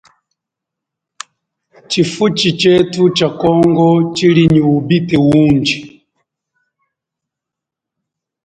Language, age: Chokwe, 40-49